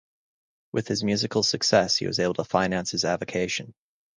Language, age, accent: English, 19-29, United States English